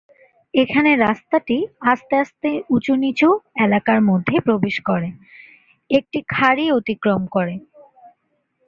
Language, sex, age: Bengali, female, 19-29